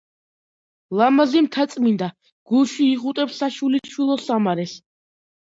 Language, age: Georgian, under 19